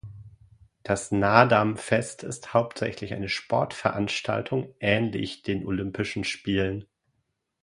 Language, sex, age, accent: German, male, 40-49, Deutschland Deutsch